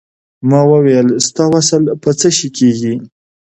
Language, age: Pashto, 30-39